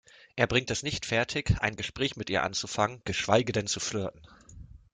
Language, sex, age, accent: German, male, 30-39, Deutschland Deutsch